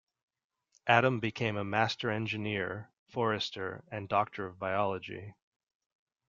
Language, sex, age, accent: English, male, 30-39, United States English